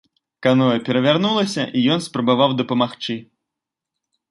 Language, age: Belarusian, 19-29